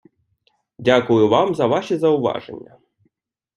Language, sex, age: Ukrainian, male, 30-39